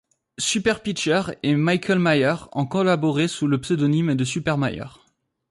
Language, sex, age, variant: French, male, 19-29, Français de métropole